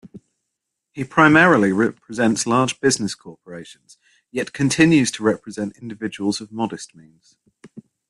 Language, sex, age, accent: English, male, 30-39, England English